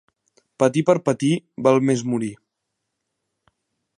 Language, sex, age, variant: Catalan, male, under 19, Central